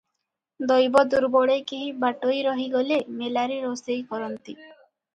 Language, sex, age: Odia, female, 19-29